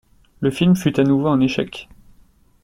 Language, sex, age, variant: French, male, 19-29, Français de métropole